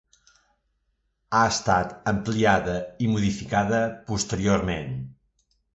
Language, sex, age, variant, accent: Catalan, male, 60-69, Central, central